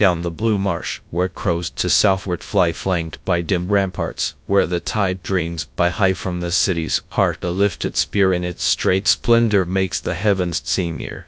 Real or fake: fake